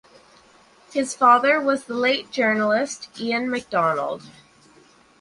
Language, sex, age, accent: English, female, 30-39, Canadian English